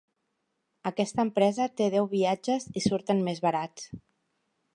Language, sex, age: Catalan, female, 40-49